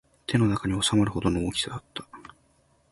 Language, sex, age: Japanese, male, 19-29